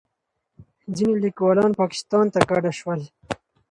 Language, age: Pashto, 19-29